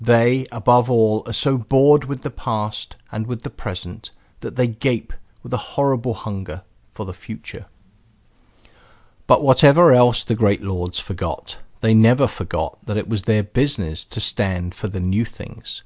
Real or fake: real